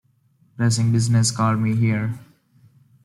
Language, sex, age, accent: English, male, 19-29, India and South Asia (India, Pakistan, Sri Lanka)